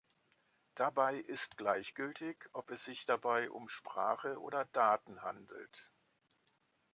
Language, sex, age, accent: German, male, 60-69, Deutschland Deutsch